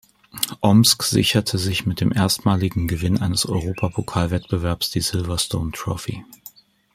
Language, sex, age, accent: German, male, 40-49, Deutschland Deutsch